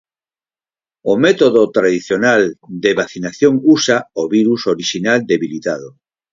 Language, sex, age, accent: Galician, male, 50-59, Normativo (estándar)